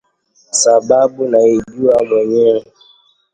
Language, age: Swahili, 30-39